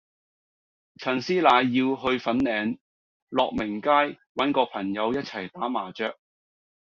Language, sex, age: Cantonese, male, 40-49